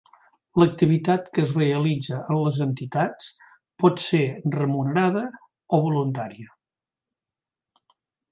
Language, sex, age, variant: Catalan, male, 60-69, Central